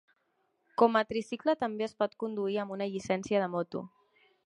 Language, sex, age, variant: Catalan, female, 19-29, Central